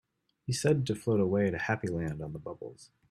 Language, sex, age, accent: English, male, 30-39, United States English